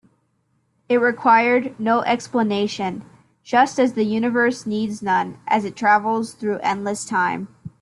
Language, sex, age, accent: English, female, 19-29, United States English